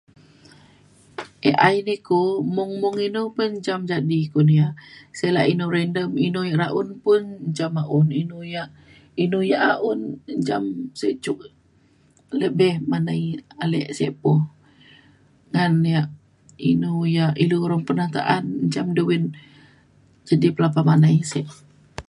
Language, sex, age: Mainstream Kenyah, female, 30-39